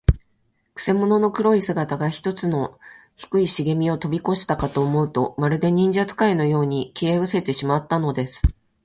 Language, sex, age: Japanese, female, 40-49